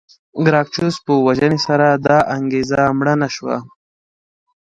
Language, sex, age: Pashto, male, 19-29